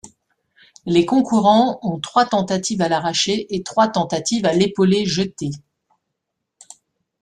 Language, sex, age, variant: French, female, 50-59, Français de métropole